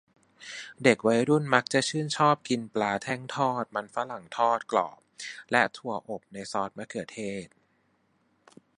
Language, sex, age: Thai, male, 30-39